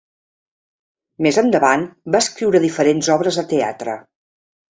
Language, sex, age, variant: Catalan, female, 50-59, Central